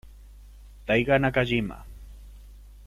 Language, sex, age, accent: Spanish, male, 19-29, España: Sur peninsular (Andalucia, Extremadura, Murcia)